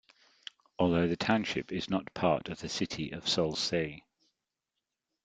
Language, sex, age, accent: English, male, 40-49, England English